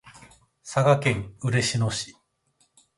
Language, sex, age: Japanese, male, 30-39